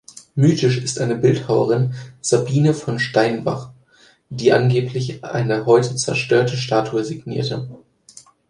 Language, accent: German, Deutschland Deutsch